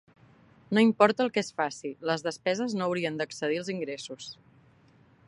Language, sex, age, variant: Catalan, female, 19-29, Central